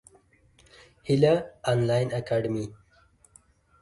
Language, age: Pashto, 19-29